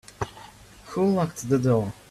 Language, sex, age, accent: English, male, under 19, Canadian English